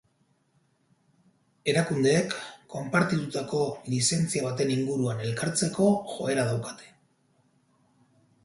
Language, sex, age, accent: Basque, male, 40-49, Mendebalekoa (Araba, Bizkaia, Gipuzkoako mendebaleko herri batzuk)